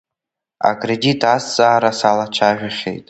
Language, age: Abkhazian, under 19